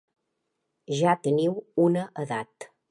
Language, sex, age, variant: Catalan, female, 50-59, Central